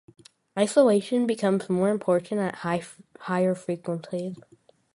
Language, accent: English, United States English